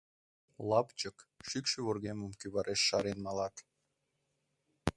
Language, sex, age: Mari, male, 19-29